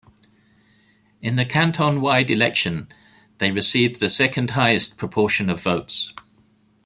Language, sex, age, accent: English, male, 50-59, England English